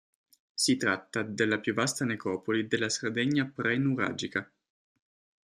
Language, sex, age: Italian, male, 19-29